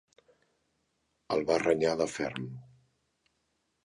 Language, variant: Catalan, Central